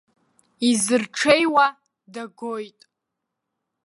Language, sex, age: Abkhazian, female, under 19